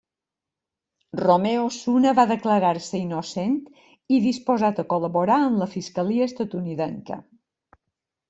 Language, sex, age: Catalan, female, 60-69